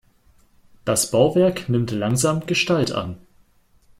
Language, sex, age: German, female, 19-29